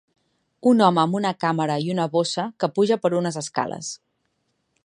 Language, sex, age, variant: Catalan, female, 19-29, Central